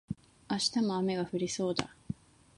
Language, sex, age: Japanese, female, 19-29